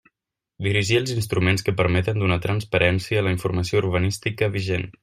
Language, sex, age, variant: Catalan, male, 19-29, Central